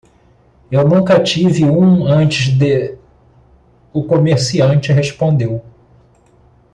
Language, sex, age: Portuguese, male, 40-49